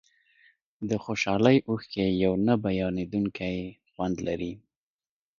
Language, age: Pashto, 30-39